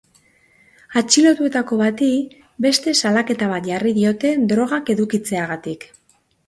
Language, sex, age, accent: Basque, female, 40-49, Mendebalekoa (Araba, Bizkaia, Gipuzkoako mendebaleko herri batzuk)